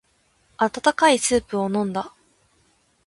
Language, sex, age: Japanese, female, under 19